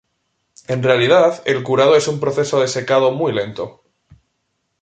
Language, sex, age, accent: Spanish, male, 30-39, España: Norte peninsular (Asturias, Castilla y León, Cantabria, País Vasco, Navarra, Aragón, La Rioja, Guadalajara, Cuenca)